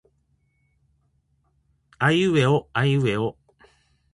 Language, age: Japanese, 50-59